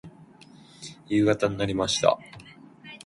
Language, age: Japanese, under 19